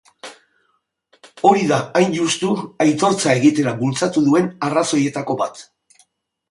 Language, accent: Basque, Mendebalekoa (Araba, Bizkaia, Gipuzkoako mendebaleko herri batzuk)